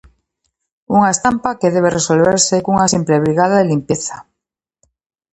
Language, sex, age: Galician, female, 50-59